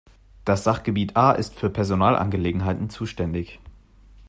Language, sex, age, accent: German, male, 19-29, Deutschland Deutsch